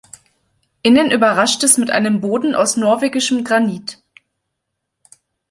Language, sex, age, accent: German, female, 19-29, Deutschland Deutsch